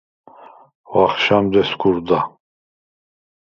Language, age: Svan, 30-39